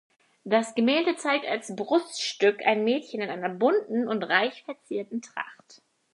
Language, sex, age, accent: German, female, 19-29, Deutschland Deutsch